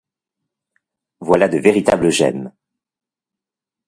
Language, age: French, 40-49